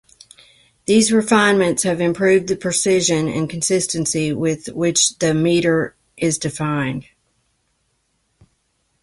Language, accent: English, United States English